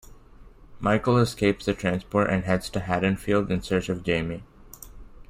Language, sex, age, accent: English, male, under 19, United States English